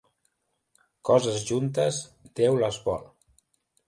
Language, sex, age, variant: Catalan, male, 30-39, Central